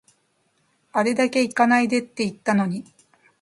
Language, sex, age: Japanese, female, 50-59